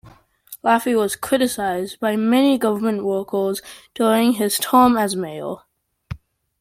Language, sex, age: English, male, under 19